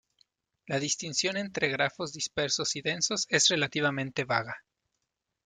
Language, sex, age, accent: Spanish, male, 30-39, México